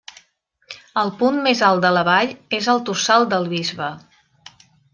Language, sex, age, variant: Catalan, female, 30-39, Central